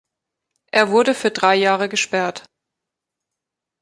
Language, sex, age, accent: German, female, 40-49, Deutschland Deutsch